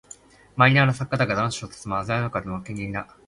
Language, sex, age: Japanese, male, 19-29